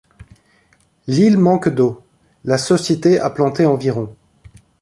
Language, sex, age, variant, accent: French, male, 30-39, Français d'Europe, Français de Belgique